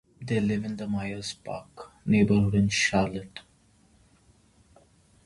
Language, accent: English, India and South Asia (India, Pakistan, Sri Lanka)